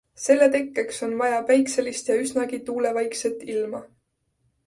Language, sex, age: Estonian, female, 19-29